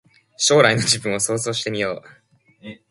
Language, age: Japanese, 19-29